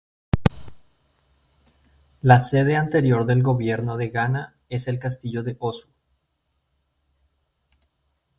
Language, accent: Spanish, Andino-Pacífico: Colombia, Perú, Ecuador, oeste de Bolivia y Venezuela andina